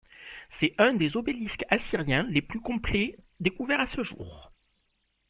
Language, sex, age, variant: French, male, 40-49, Français de métropole